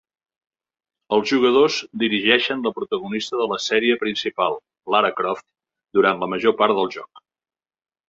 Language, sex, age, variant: Catalan, male, 60-69, Central